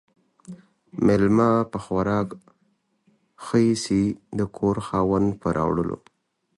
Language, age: Pashto, 30-39